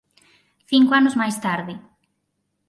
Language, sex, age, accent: Galician, female, 19-29, Central (sen gheada)